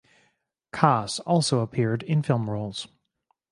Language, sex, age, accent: English, male, 30-39, Canadian English